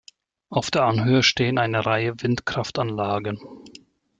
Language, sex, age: German, male, 30-39